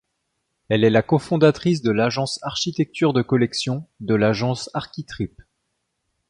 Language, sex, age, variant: French, male, 30-39, Français de métropole